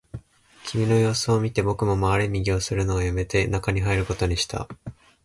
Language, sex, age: Japanese, male, 19-29